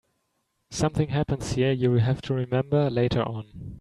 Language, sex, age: English, male, 19-29